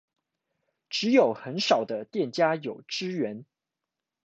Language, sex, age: Chinese, male, 19-29